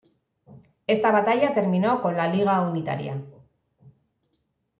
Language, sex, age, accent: Spanish, female, 40-49, España: Norte peninsular (Asturias, Castilla y León, Cantabria, País Vasco, Navarra, Aragón, La Rioja, Guadalajara, Cuenca)